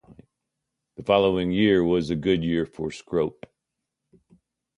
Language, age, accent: English, 50-59, United States English